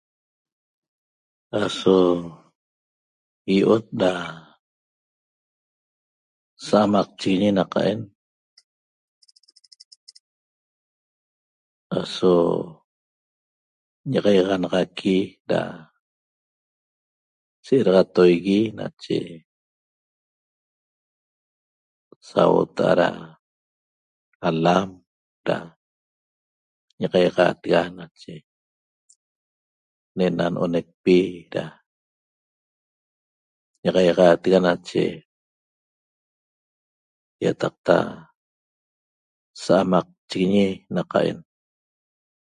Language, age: Toba, 50-59